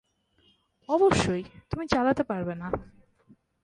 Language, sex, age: Bengali, female, 19-29